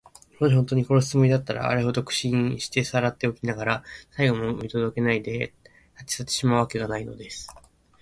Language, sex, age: Japanese, male, 19-29